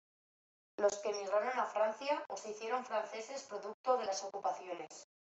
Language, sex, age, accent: Spanish, female, 19-29, España: Norte peninsular (Asturias, Castilla y León, Cantabria, País Vasco, Navarra, Aragón, La Rioja, Guadalajara, Cuenca)